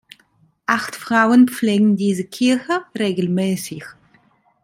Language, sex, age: German, female, 30-39